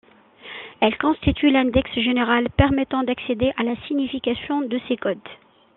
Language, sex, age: French, female, 40-49